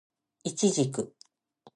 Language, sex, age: Japanese, female, 50-59